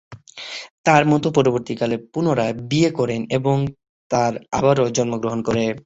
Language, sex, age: Bengali, male, 19-29